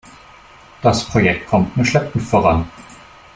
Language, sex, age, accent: German, male, 19-29, Deutschland Deutsch